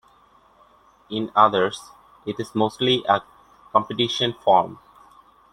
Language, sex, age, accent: English, male, 19-29, United States English